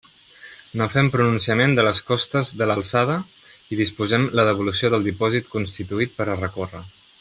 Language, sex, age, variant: Catalan, male, 30-39, Central